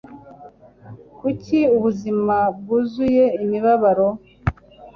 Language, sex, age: Kinyarwanda, female, 40-49